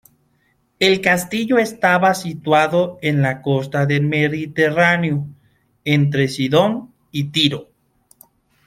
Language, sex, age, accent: Spanish, male, 30-39, Caribe: Cuba, Venezuela, Puerto Rico, República Dominicana, Panamá, Colombia caribeña, México caribeño, Costa del golfo de México